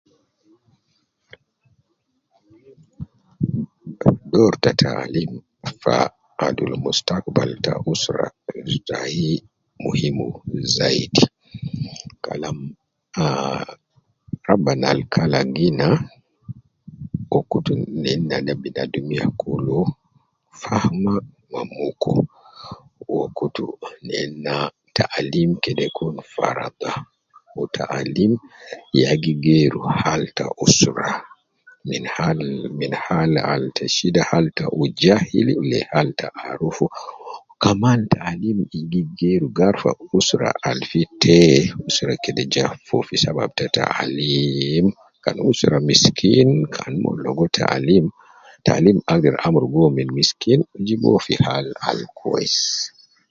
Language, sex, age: Nubi, male, 50-59